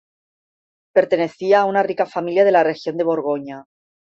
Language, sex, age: Spanish, female, 40-49